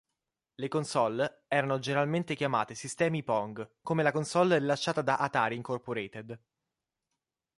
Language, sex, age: Italian, male, 19-29